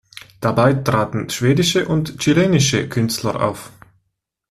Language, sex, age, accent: German, male, 19-29, Schweizerdeutsch